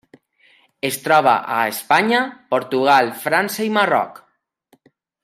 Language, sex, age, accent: Catalan, male, 30-39, valencià